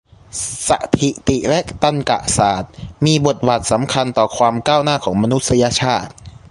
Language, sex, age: Thai, male, 19-29